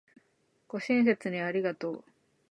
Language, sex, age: Japanese, female, 19-29